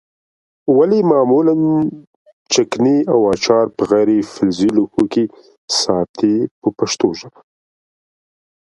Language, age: Pashto, 19-29